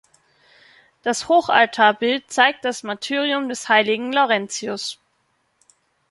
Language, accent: German, Österreichisches Deutsch